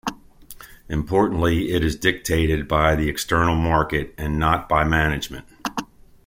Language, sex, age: English, male, 50-59